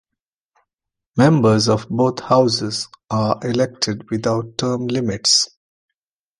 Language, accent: English, India and South Asia (India, Pakistan, Sri Lanka)